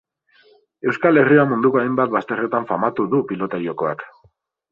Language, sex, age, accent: Basque, male, 30-39, Mendebalekoa (Araba, Bizkaia, Gipuzkoako mendebaleko herri batzuk)